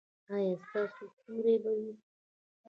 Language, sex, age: Pashto, female, 19-29